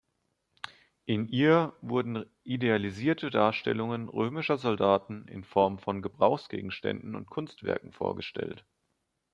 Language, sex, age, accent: German, male, 19-29, Deutschland Deutsch